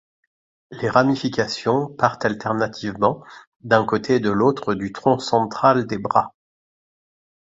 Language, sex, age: French, male, 50-59